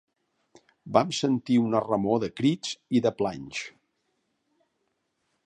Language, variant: Catalan, Central